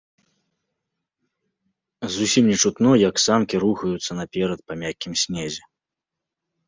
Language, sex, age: Belarusian, male, 30-39